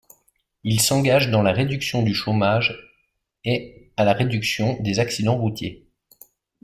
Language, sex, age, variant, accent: French, male, 30-39, Français d'Europe, Français de Suisse